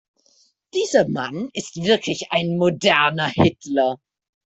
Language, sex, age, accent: German, male, under 19, Österreichisches Deutsch